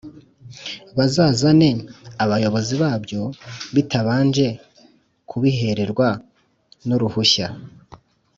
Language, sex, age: Kinyarwanda, male, 19-29